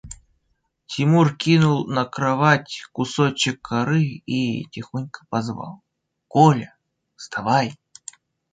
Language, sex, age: Russian, male, 19-29